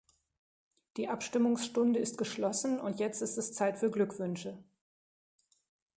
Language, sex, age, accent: German, female, 60-69, Deutschland Deutsch